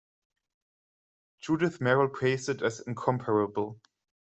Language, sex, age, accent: English, male, 19-29, United States English